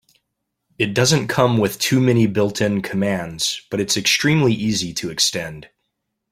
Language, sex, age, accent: English, male, 30-39, United States English